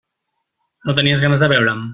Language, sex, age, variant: Catalan, male, 30-39, Central